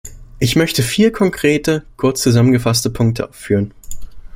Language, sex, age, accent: German, male, 19-29, Deutschland Deutsch